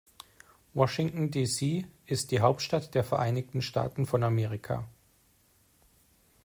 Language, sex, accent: German, male, Deutschland Deutsch